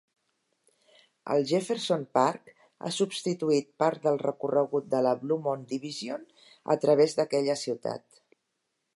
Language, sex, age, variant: Catalan, female, 60-69, Central